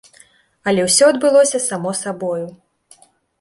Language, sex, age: Belarusian, female, 19-29